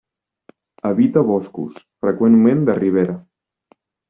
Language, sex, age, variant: Catalan, male, 19-29, Central